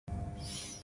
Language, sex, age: Kelabit, female, 70-79